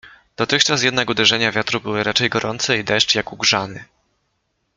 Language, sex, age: Polish, male, 19-29